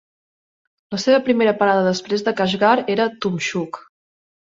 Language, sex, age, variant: Catalan, female, 30-39, Central